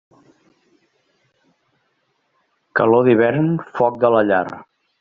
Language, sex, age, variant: Catalan, male, 60-69, Central